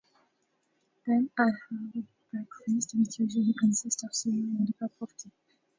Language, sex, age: English, female, 19-29